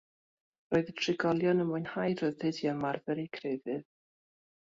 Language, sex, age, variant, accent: Welsh, female, 40-49, South-Western Welsh, Y Deyrnas Unedig Cymraeg